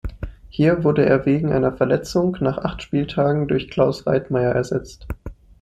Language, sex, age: German, male, 19-29